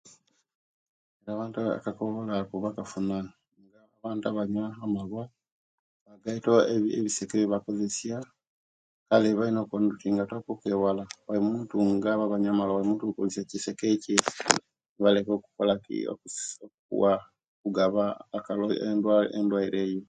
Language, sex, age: Kenyi, male, 30-39